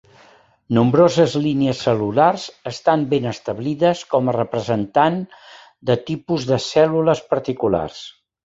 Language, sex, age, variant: Catalan, male, 70-79, Central